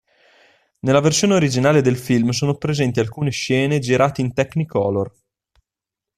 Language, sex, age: Italian, male, 19-29